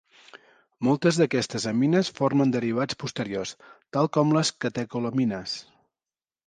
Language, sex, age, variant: Catalan, male, 40-49, Central